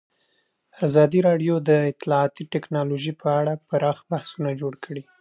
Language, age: Pashto, 30-39